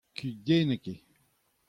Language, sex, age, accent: Breton, male, 60-69, Kerneveg